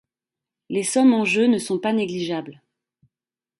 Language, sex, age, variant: French, female, 30-39, Français de métropole